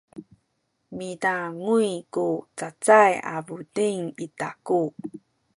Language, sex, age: Sakizaya, female, 30-39